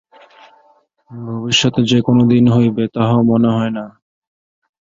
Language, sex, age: Bengali, male, 19-29